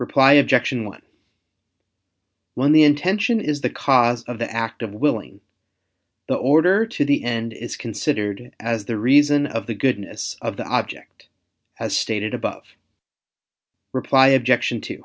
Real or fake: real